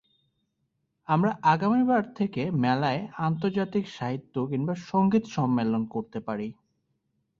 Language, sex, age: Bengali, male, 19-29